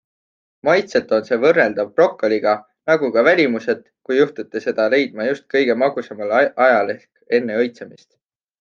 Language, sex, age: Estonian, male, 19-29